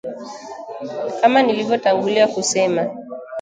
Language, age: Swahili, 19-29